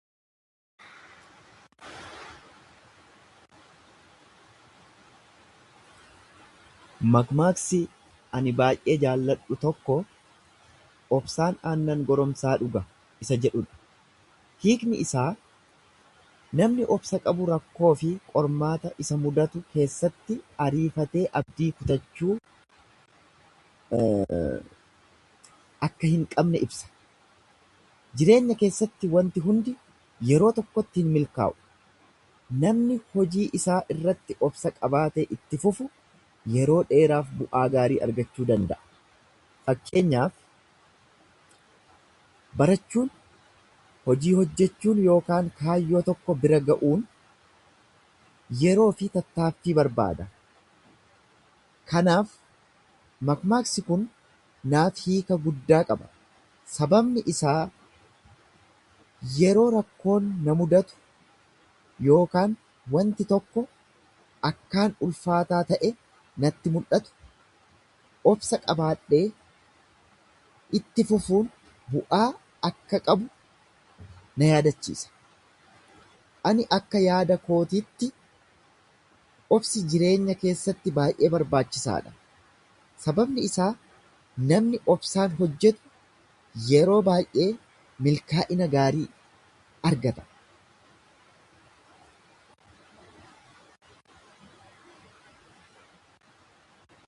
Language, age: Oromo, 30-39